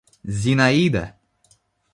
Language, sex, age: Russian, male, under 19